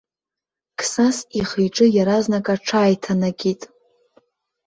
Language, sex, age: Abkhazian, female, under 19